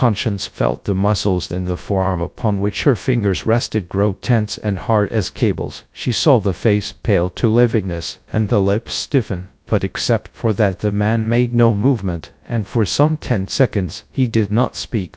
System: TTS, GradTTS